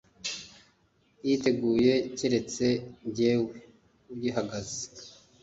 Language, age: Kinyarwanda, 30-39